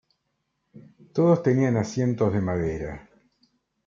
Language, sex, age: Spanish, male, 60-69